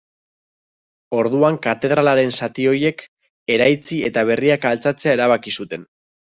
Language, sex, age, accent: Basque, male, 19-29, Mendebalekoa (Araba, Bizkaia, Gipuzkoako mendebaleko herri batzuk)